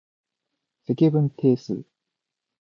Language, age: Japanese, 19-29